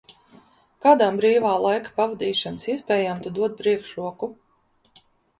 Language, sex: Latvian, female